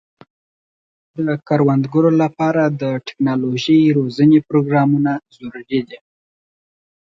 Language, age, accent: Pashto, 19-29, کندهارۍ لهجه